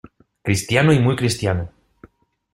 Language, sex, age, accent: Spanish, male, 19-29, España: Centro-Sur peninsular (Madrid, Toledo, Castilla-La Mancha)